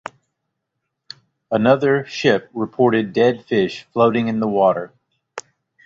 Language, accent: English, United States English